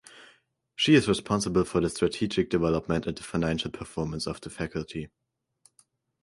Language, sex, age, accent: English, male, under 19, German Accent